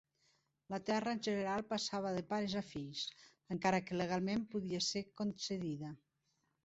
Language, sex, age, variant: Catalan, female, 50-59, Nord-Occidental